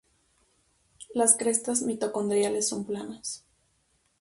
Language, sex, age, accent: Spanish, female, 19-29, México